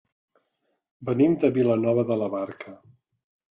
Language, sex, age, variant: Catalan, male, 50-59, Central